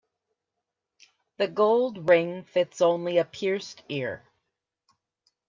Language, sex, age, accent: English, female, 50-59, Canadian English